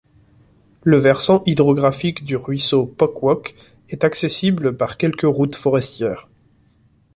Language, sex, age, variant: French, male, 30-39, Français de métropole